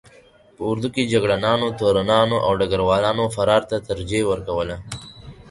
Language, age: Pashto, 19-29